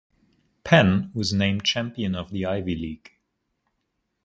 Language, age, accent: English, 19-29, United States English